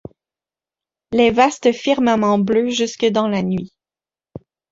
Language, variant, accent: French, Français d'Amérique du Nord, Français du Canada